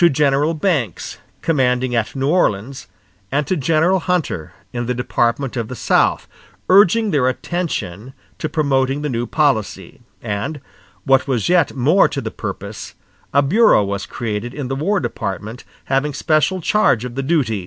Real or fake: real